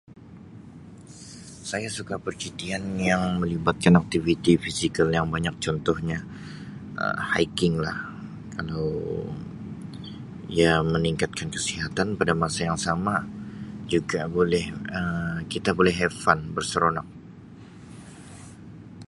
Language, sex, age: Sabah Malay, male, 19-29